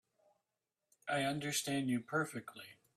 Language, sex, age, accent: English, male, 40-49, Canadian English